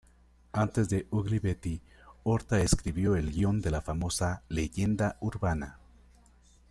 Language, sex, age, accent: Spanish, male, 50-59, México